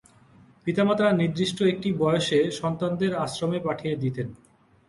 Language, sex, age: Bengali, male, 19-29